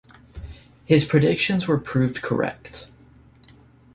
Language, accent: English, United States English